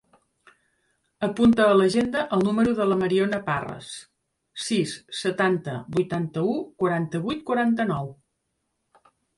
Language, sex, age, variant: Catalan, female, 50-59, Central